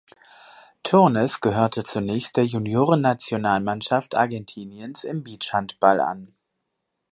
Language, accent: German, Deutschland Deutsch